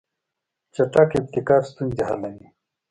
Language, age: Pashto, 40-49